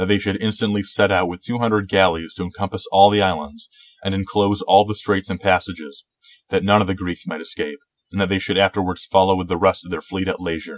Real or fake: real